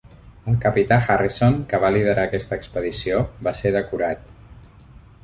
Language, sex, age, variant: Catalan, male, 40-49, Central